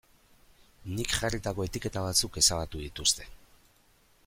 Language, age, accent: Basque, 50-59, Erdialdekoa edo Nafarra (Gipuzkoa, Nafarroa)